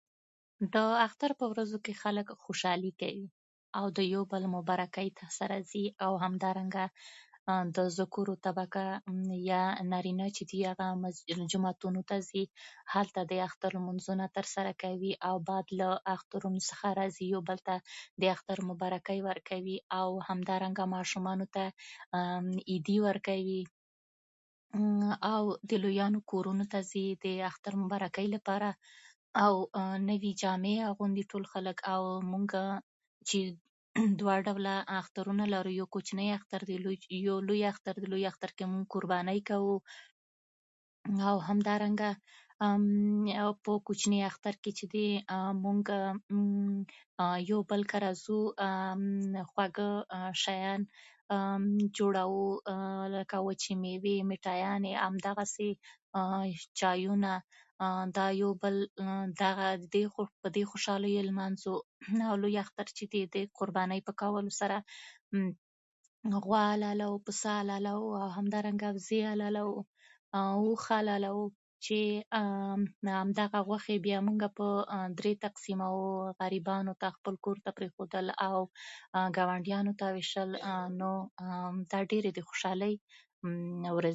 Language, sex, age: Pashto, female, 30-39